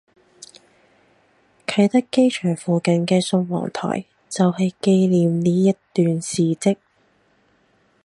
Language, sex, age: Cantonese, female, 19-29